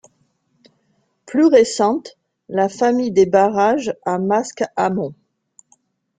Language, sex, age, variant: French, female, 40-49, Français de métropole